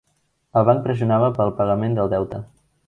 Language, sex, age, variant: Catalan, male, 19-29, Central